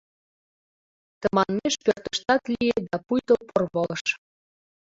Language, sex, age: Mari, female, 19-29